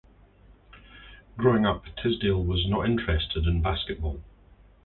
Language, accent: English, Scottish English